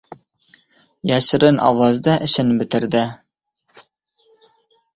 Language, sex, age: Uzbek, male, under 19